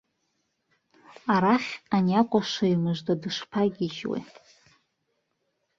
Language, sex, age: Abkhazian, female, 19-29